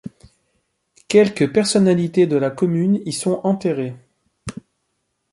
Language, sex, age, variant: French, male, 40-49, Français de métropole